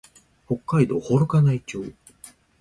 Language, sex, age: Japanese, male, 19-29